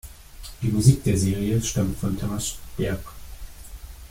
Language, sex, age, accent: German, male, 30-39, Deutschland Deutsch